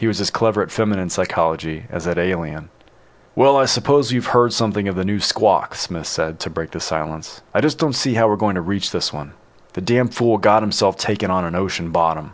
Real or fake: real